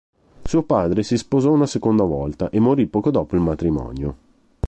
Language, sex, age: Italian, male, 30-39